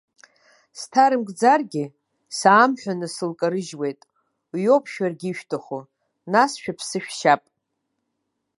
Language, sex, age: Abkhazian, female, 50-59